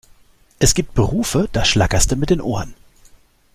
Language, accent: German, Deutschland Deutsch